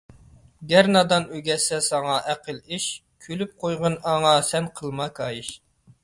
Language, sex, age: Uyghur, male, 19-29